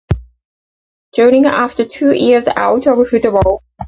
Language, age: English, 40-49